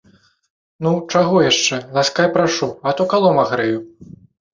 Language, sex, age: Belarusian, male, under 19